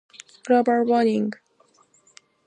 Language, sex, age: Japanese, female, 19-29